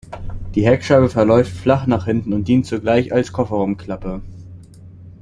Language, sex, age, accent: German, male, under 19, Deutschland Deutsch